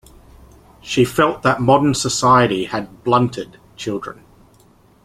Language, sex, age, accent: English, male, 30-39, Australian English